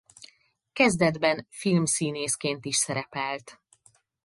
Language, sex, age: Hungarian, female, 40-49